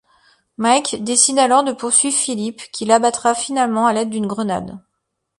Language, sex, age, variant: French, female, 40-49, Français de métropole